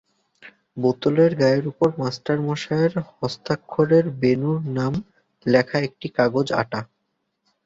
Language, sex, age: Bengali, male, 19-29